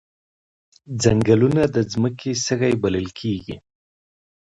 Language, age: Pashto, 30-39